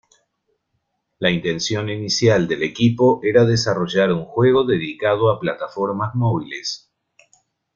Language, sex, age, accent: Spanish, male, 50-59, Rioplatense: Argentina, Uruguay, este de Bolivia, Paraguay